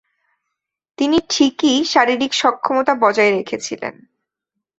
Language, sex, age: Bengali, female, 19-29